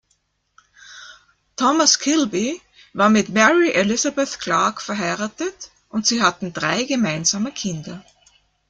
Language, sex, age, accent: German, female, 50-59, Österreichisches Deutsch